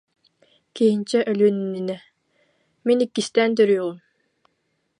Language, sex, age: Yakut, female, 19-29